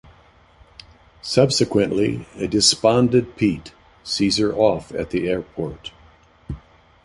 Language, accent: English, United States English